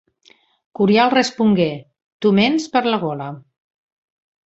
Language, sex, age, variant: Catalan, female, 60-69, Central